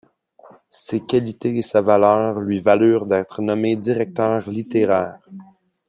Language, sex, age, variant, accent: French, male, 30-39, Français d'Amérique du Nord, Français du Canada